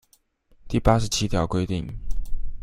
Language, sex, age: Chinese, male, 19-29